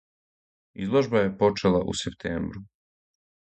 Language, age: Serbian, 19-29